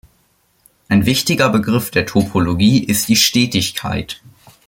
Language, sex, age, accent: German, male, under 19, Deutschland Deutsch